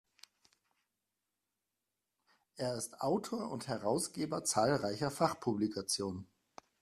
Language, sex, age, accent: German, male, 40-49, Deutschland Deutsch